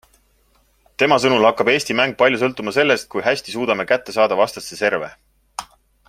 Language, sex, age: Estonian, male, 30-39